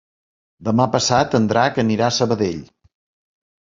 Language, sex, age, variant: Catalan, male, 50-59, Central